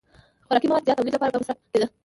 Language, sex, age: Pashto, female, under 19